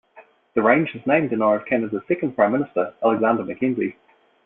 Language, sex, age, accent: English, male, 40-49, New Zealand English